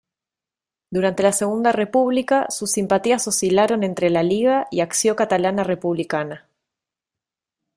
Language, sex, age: Spanish, female, 30-39